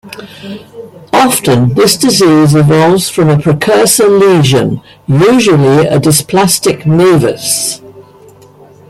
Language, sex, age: English, female, 70-79